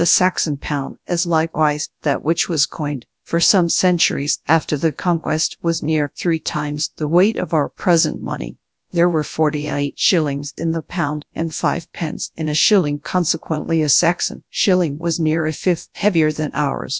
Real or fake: fake